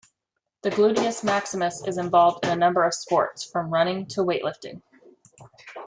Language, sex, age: English, female, 19-29